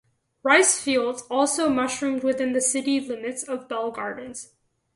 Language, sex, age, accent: English, female, under 19, United States English